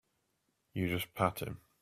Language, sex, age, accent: English, male, 19-29, England English